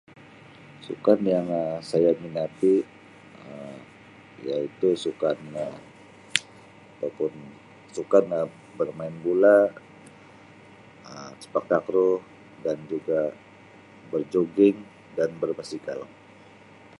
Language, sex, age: Sabah Malay, male, 40-49